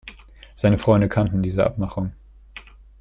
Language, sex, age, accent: German, male, under 19, Deutschland Deutsch